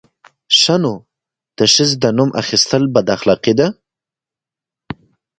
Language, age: Pashto, 19-29